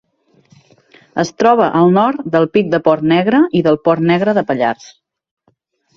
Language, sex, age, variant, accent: Catalan, female, 30-39, Central, Oriental